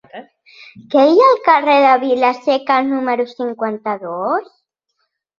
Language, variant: Catalan, Central